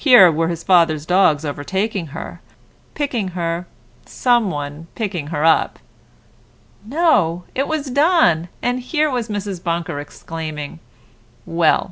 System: none